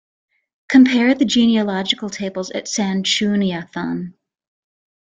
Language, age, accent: English, 19-29, United States English